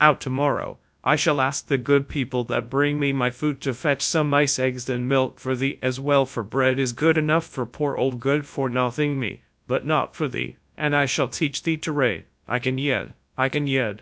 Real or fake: fake